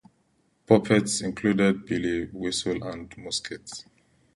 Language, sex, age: English, male, 30-39